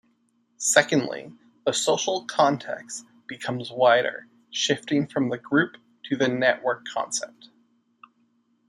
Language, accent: English, United States English